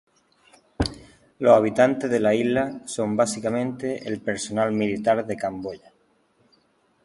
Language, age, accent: Spanish, 30-39, España: Sur peninsular (Andalucia, Extremadura, Murcia)